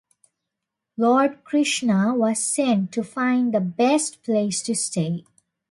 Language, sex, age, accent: English, female, under 19, United States English